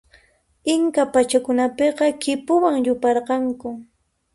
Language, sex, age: Puno Quechua, female, 19-29